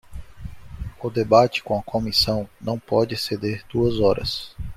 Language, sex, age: Portuguese, male, 40-49